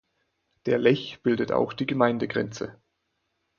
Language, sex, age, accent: German, male, 19-29, Deutschland Deutsch; Österreichisches Deutsch